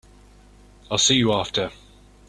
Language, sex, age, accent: English, male, 30-39, England English